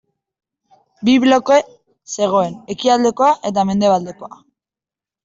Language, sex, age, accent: Basque, female, 19-29, Mendebalekoa (Araba, Bizkaia, Gipuzkoako mendebaleko herri batzuk)